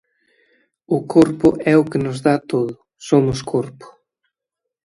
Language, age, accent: Galician, 19-29, Atlántico (seseo e gheada)